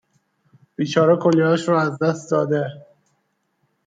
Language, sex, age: Persian, male, 19-29